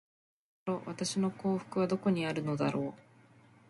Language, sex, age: Japanese, female, 19-29